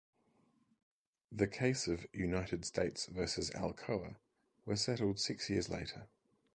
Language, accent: English, Australian English